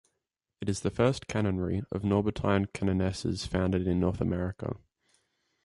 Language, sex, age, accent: English, male, under 19, Australian English